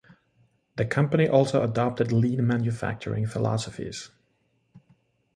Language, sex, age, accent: English, male, 30-39, United States English